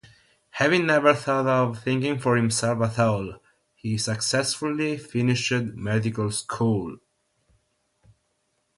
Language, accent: English, United States English; Italian